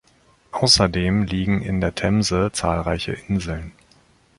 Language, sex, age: German, male, 30-39